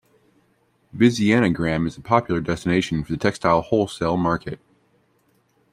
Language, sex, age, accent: English, male, 30-39, United States English